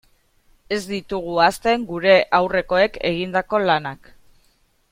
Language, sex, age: Basque, female, 30-39